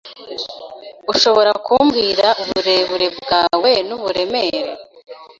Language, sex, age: Kinyarwanda, female, 19-29